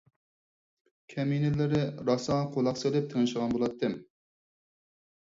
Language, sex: Uyghur, male